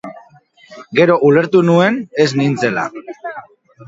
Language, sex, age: Basque, female, 50-59